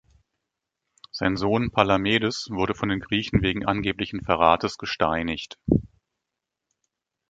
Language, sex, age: German, male, 50-59